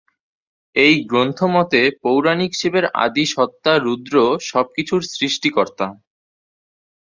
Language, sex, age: Bengali, male, under 19